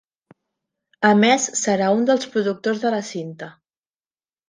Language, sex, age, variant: Catalan, female, 30-39, Central